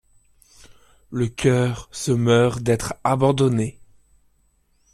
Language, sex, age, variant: French, male, 19-29, Français de métropole